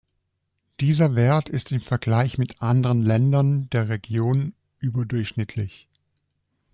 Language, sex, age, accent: German, male, 40-49, Deutschland Deutsch